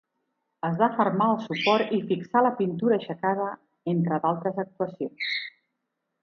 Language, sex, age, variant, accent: Catalan, female, 50-59, Central, central